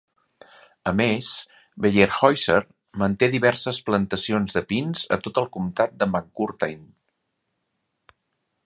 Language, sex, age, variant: Catalan, male, 50-59, Central